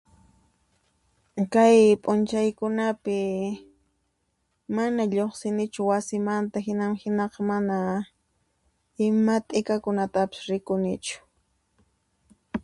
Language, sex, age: Puno Quechua, female, 30-39